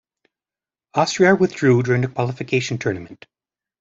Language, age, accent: English, 30-39, Canadian English